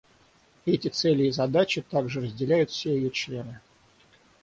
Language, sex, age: Russian, male, 30-39